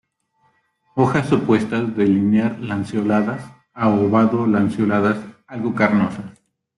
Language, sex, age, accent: Spanish, male, 30-39, México